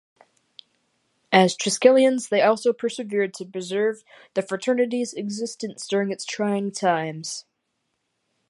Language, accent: English, United States English